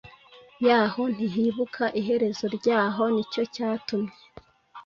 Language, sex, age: Kinyarwanda, female, 19-29